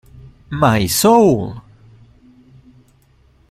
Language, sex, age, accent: Spanish, male, 40-49, México